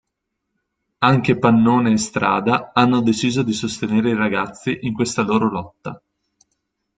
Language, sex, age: Italian, male, 19-29